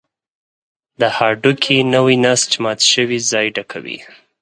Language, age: Pashto, 30-39